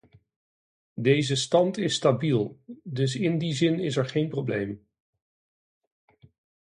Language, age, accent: Dutch, 40-49, Nederlands Nederlands